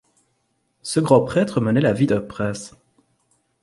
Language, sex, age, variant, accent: French, male, 30-39, Français d'Europe, Français de Belgique